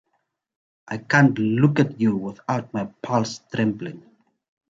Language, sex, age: English, male, 30-39